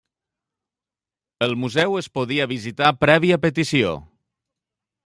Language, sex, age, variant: Catalan, male, 40-49, Nord-Occidental